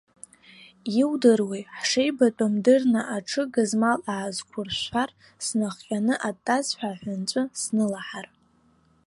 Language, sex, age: Abkhazian, female, 19-29